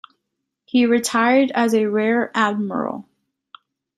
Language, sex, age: English, female, 19-29